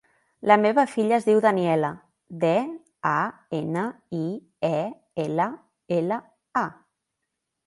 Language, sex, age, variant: Catalan, female, 19-29, Central